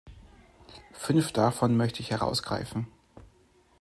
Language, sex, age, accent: German, male, 30-39, Deutschland Deutsch